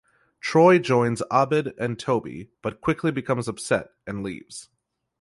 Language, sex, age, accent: English, male, 19-29, Canadian English